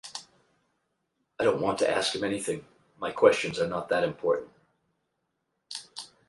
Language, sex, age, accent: English, male, 50-59, United States English